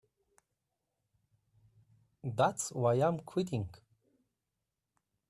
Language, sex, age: English, male, 40-49